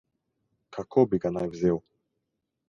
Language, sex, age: Slovenian, male, 40-49